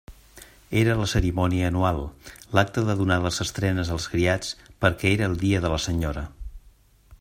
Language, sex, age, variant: Catalan, male, 50-59, Central